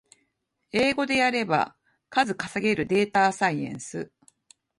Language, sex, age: Japanese, female, 50-59